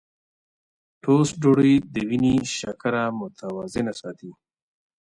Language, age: Pashto, 30-39